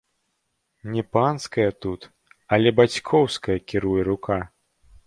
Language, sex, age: Belarusian, male, 40-49